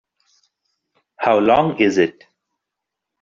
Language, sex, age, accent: English, male, 30-39, India and South Asia (India, Pakistan, Sri Lanka)